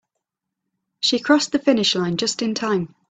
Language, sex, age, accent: English, female, 30-39, England English